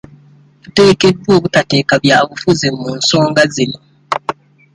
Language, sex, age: Ganda, male, 19-29